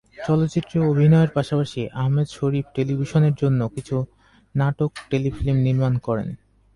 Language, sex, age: Bengali, male, 30-39